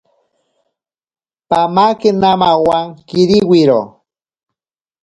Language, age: Ashéninka Perené, 40-49